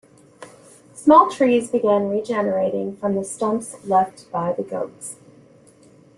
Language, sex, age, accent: English, female, 50-59, United States English